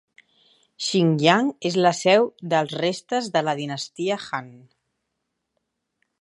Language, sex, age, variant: Catalan, female, 30-39, Central